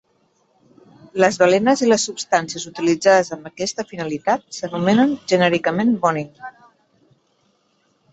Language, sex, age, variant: Catalan, female, 40-49, Central